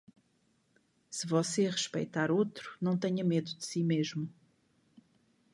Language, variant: Portuguese, Portuguese (Portugal)